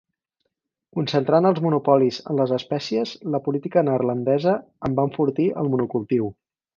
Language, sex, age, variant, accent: Catalan, male, 19-29, Central, central